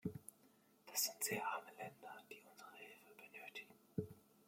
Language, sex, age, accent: German, male, 30-39, Deutschland Deutsch